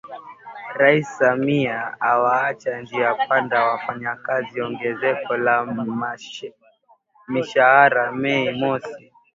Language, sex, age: Swahili, male, 19-29